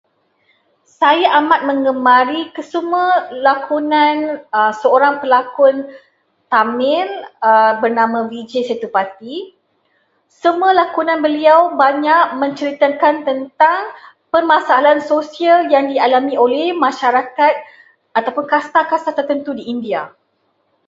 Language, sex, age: Malay, female, 30-39